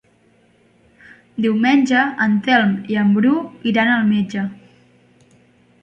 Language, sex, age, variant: Catalan, female, 19-29, Central